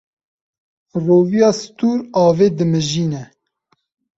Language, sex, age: Kurdish, male, 19-29